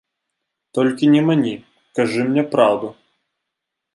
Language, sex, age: Belarusian, male, 19-29